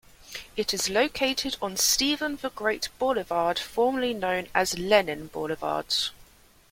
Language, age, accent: English, 19-29, England English